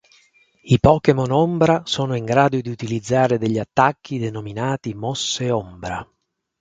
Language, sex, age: Italian, male, 40-49